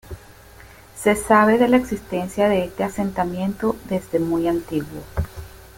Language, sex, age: Spanish, female, 50-59